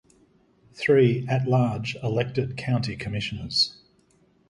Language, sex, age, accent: English, male, 50-59, Australian English